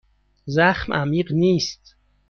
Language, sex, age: Persian, male, 30-39